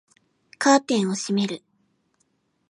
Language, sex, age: Japanese, female, 19-29